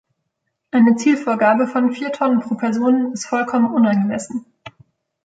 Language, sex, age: German, female, 19-29